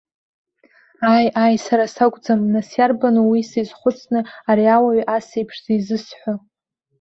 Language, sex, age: Abkhazian, female, 19-29